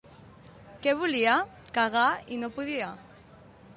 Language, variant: Catalan, Central